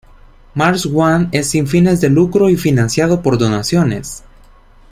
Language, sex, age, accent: Spanish, male, 19-29, América central